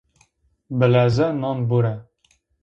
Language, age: Zaza, 19-29